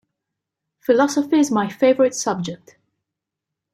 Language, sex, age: English, female, 19-29